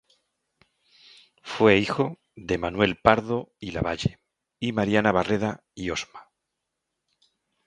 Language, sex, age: Spanish, male, 50-59